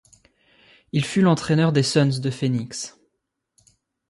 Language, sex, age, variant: French, male, 19-29, Français de métropole